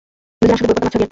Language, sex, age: Bengali, female, 19-29